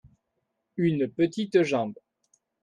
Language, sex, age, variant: French, male, 40-49, Français de métropole